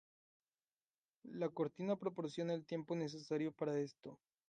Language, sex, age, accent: Spanish, male, 19-29, México